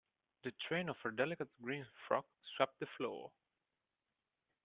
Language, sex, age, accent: English, male, 19-29, England English